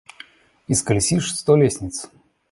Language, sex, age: Russian, male, 40-49